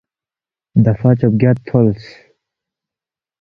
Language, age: Balti, 19-29